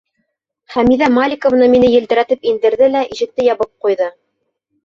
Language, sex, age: Bashkir, female, 30-39